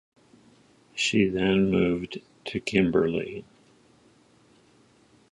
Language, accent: English, United States English